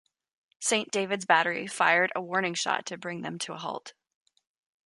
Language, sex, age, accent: English, female, 30-39, United States English